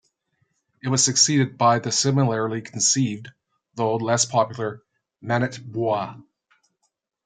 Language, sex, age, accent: English, male, 60-69, Canadian English